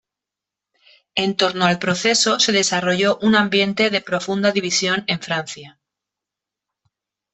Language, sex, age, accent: Spanish, female, 50-59, España: Centro-Sur peninsular (Madrid, Toledo, Castilla-La Mancha)